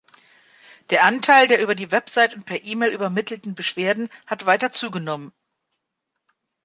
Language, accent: German, Deutschland Deutsch